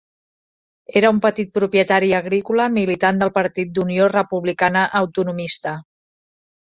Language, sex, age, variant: Catalan, female, 40-49, Central